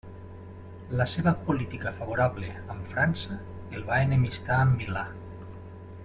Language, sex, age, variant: Catalan, male, 40-49, Septentrional